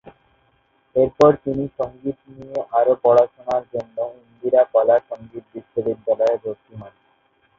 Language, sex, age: Bengali, male, 19-29